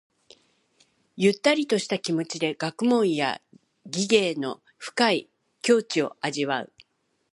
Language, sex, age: Japanese, female, 60-69